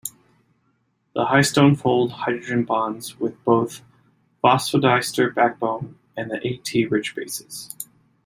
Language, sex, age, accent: English, male, 30-39, United States English